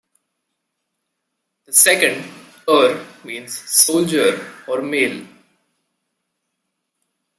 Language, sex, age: English, male, 19-29